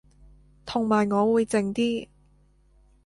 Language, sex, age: Cantonese, female, 19-29